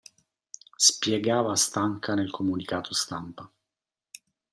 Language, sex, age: Italian, male, 40-49